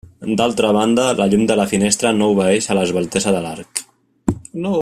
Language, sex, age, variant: Catalan, male, 30-39, Central